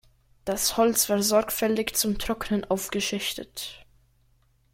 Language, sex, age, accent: German, male, under 19, Schweizerdeutsch